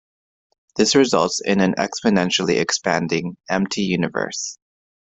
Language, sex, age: English, male, 19-29